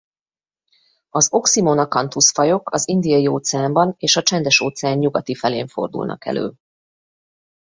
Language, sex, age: Hungarian, female, 30-39